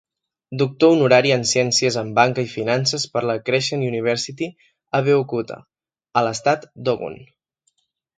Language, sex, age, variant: Catalan, male, 19-29, Central